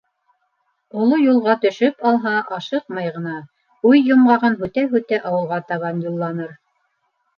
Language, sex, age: Bashkir, female, 40-49